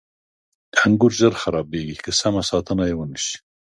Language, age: Pashto, 60-69